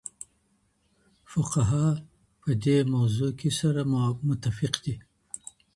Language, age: Pashto, 50-59